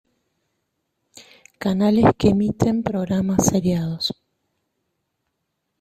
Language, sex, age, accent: Spanish, female, 40-49, Rioplatense: Argentina, Uruguay, este de Bolivia, Paraguay